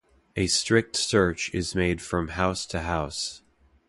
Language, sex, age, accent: English, male, 30-39, United States English